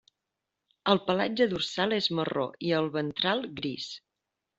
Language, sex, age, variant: Catalan, female, 30-39, Septentrional